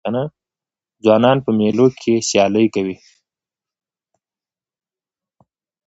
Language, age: Pashto, 19-29